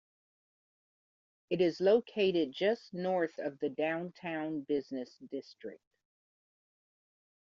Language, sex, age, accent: English, female, 50-59, United States English